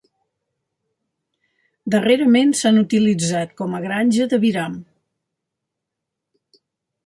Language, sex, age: Catalan, female, 70-79